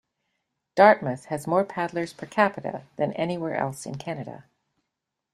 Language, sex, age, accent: English, female, 60-69, Canadian English